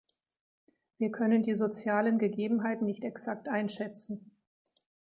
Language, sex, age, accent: German, female, 60-69, Deutschland Deutsch